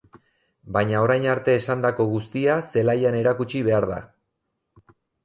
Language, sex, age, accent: Basque, male, 40-49, Erdialdekoa edo Nafarra (Gipuzkoa, Nafarroa)